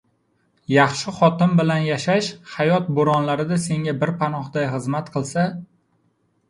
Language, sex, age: Uzbek, male, 19-29